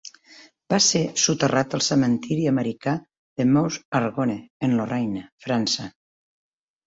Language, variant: Catalan, Septentrional